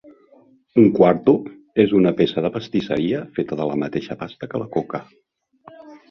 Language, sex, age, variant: Catalan, male, 50-59, Central